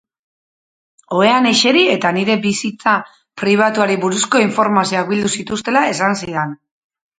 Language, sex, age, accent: Basque, female, 40-49, Mendebalekoa (Araba, Bizkaia, Gipuzkoako mendebaleko herri batzuk)